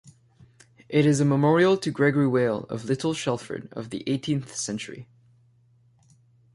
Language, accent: English, Canadian English